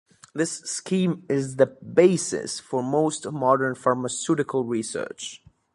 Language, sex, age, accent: English, male, 19-29, England English